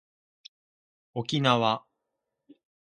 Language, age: Japanese, 19-29